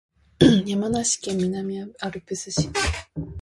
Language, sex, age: Japanese, female, 19-29